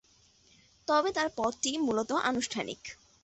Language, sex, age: Bengali, female, 19-29